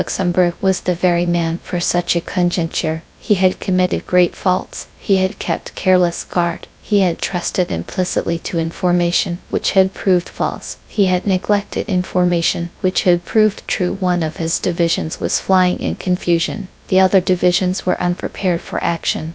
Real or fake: fake